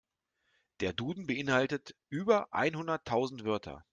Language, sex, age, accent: German, male, 40-49, Deutschland Deutsch